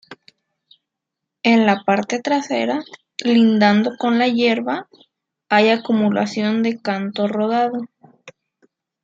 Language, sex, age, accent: Spanish, female, 19-29, México